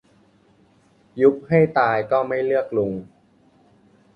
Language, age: Thai, 19-29